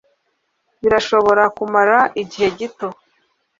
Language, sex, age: Kinyarwanda, female, 19-29